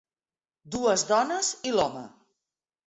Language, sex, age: Catalan, female, 40-49